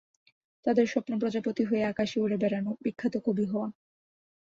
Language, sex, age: Bengali, female, 19-29